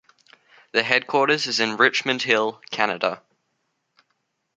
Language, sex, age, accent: English, male, under 19, Australian English